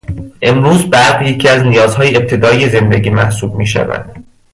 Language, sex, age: Persian, male, 19-29